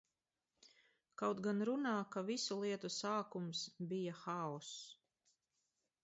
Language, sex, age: Latvian, female, 40-49